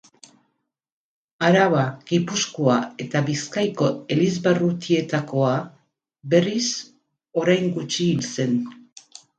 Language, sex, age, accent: Basque, female, 50-59, Mendebalekoa (Araba, Bizkaia, Gipuzkoako mendebaleko herri batzuk)